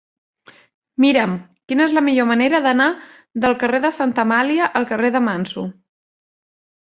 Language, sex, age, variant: Catalan, female, 30-39, Central